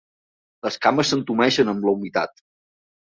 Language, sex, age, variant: Catalan, male, 30-39, Central